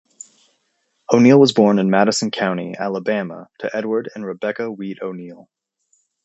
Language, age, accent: English, 19-29, United States English